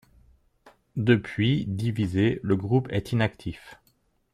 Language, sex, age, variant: French, male, 40-49, Français de métropole